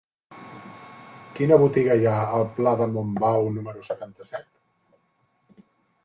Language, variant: Catalan, Central